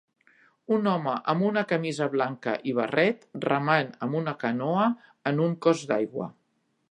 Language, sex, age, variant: Catalan, female, 50-59, Central